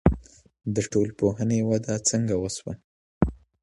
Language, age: Pashto, under 19